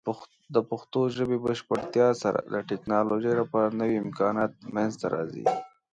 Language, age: Pashto, 30-39